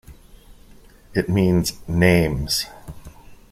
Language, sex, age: English, male, 50-59